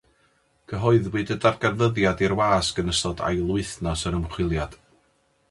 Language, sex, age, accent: Welsh, male, 40-49, Y Deyrnas Unedig Cymraeg